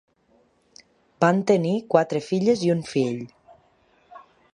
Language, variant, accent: Catalan, Nord-Occidental, Lleidatà